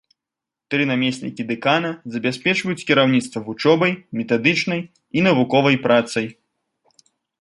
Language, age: Belarusian, 19-29